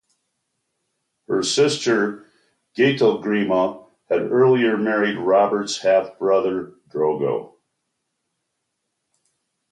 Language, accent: English, United States English